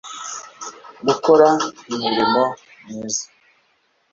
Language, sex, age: Kinyarwanda, male, 40-49